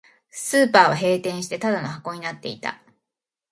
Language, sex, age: Japanese, female, 40-49